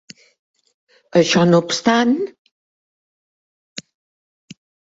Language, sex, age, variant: Catalan, female, 70-79, Central